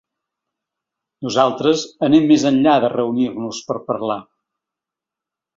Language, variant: Catalan, Central